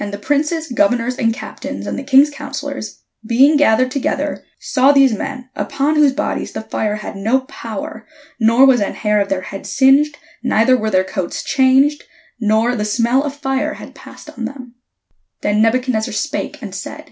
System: none